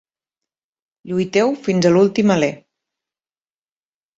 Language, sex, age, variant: Catalan, female, 40-49, Central